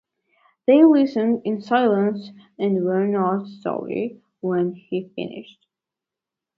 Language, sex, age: English, female, under 19